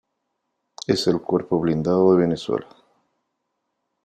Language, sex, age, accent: Spanish, male, 40-49, Chileno: Chile, Cuyo